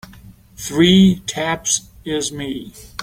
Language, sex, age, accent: English, male, 50-59, United States English